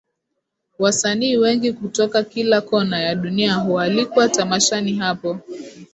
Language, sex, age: Swahili, female, 19-29